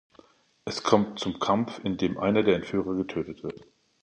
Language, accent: German, Deutschland Deutsch